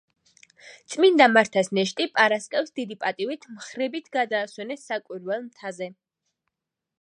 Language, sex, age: Georgian, female, 19-29